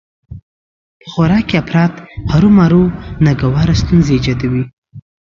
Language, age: Pashto, under 19